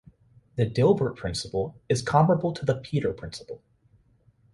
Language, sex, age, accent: English, male, 19-29, United States English